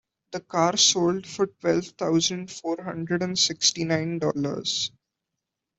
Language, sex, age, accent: English, male, under 19, India and South Asia (India, Pakistan, Sri Lanka)